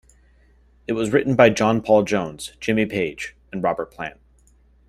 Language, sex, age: English, male, 19-29